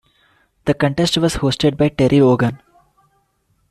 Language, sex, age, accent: English, male, 19-29, India and South Asia (India, Pakistan, Sri Lanka)